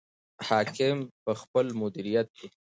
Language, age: Pashto, 40-49